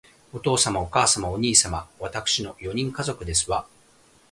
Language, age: Japanese, 40-49